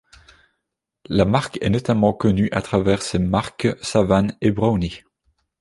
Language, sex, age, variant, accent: French, male, 30-39, Français d'Europe, Français de Belgique